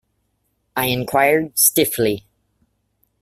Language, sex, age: English, female, 40-49